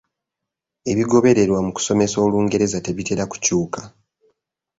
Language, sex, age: Ganda, male, 19-29